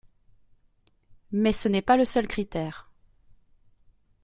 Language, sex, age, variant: French, female, 30-39, Français de métropole